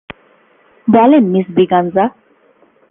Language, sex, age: Bengali, female, 19-29